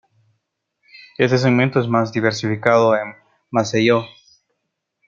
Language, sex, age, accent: Spanish, male, 19-29, América central